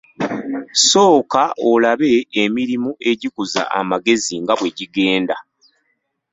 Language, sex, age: Ganda, male, 30-39